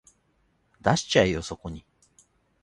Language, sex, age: Japanese, male, 40-49